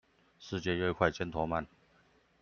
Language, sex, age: Chinese, male, 40-49